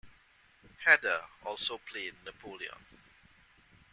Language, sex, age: English, male, 40-49